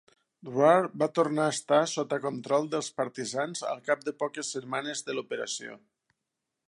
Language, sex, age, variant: Catalan, male, 50-59, Septentrional